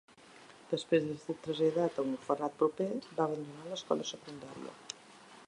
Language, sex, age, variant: Catalan, female, 60-69, Central